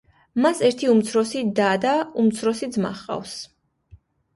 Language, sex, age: Georgian, female, 19-29